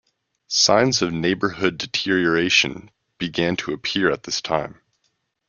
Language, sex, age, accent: English, male, 19-29, Canadian English